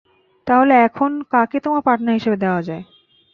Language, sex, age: Bengali, female, 19-29